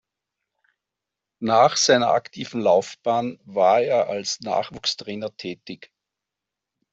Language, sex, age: German, male, 50-59